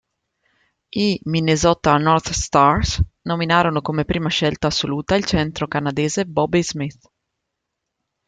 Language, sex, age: Italian, female, 40-49